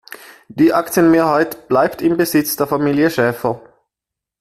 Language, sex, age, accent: German, male, 19-29, Schweizerdeutsch